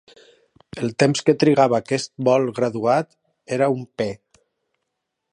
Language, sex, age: Catalan, male, 30-39